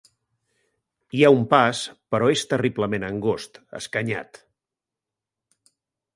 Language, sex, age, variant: Catalan, male, 50-59, Central